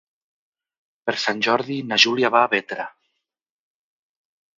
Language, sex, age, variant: Catalan, male, 40-49, Nord-Occidental